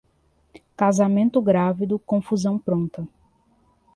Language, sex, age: Portuguese, female, 19-29